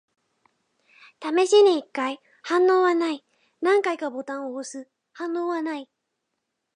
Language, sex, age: Japanese, female, 19-29